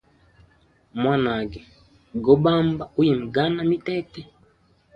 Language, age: Hemba, 19-29